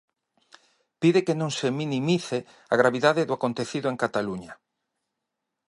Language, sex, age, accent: Galician, male, 40-49, Normativo (estándar)